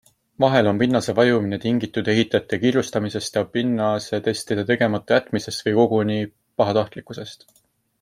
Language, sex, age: Estonian, male, 19-29